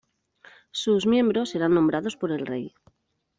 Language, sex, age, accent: Spanish, female, 30-39, España: Norte peninsular (Asturias, Castilla y León, Cantabria, País Vasco, Navarra, Aragón, La Rioja, Guadalajara, Cuenca)